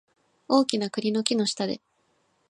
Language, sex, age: Japanese, female, 19-29